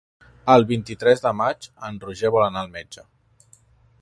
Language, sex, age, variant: Catalan, male, 30-39, Central